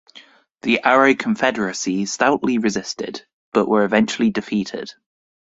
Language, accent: English, England English